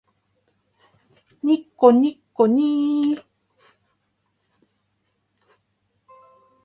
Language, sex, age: Japanese, female, 50-59